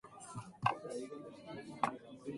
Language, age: English, under 19